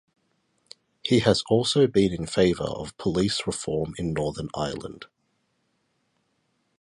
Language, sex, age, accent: English, male, 30-39, Australian English